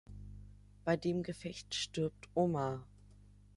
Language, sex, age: German, male, under 19